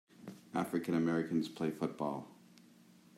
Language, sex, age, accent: English, male, 50-59, United States English